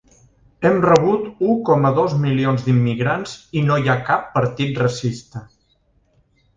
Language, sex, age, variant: Catalan, male, 40-49, Central